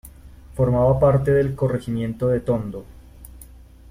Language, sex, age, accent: Spanish, male, 30-39, Caribe: Cuba, Venezuela, Puerto Rico, República Dominicana, Panamá, Colombia caribeña, México caribeño, Costa del golfo de México